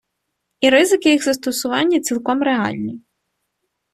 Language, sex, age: Ukrainian, female, 30-39